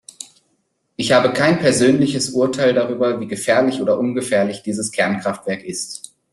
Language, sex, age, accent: German, male, 30-39, Deutschland Deutsch